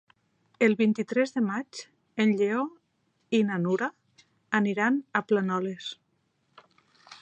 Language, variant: Catalan, Nord-Occidental